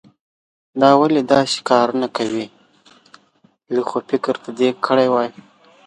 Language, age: Pashto, 19-29